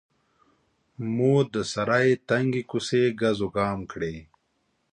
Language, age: Pashto, 30-39